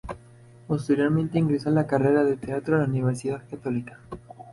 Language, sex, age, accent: Spanish, female, under 19, México